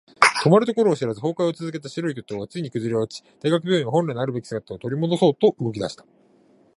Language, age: Japanese, 30-39